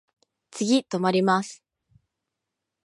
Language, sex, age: Japanese, female, 19-29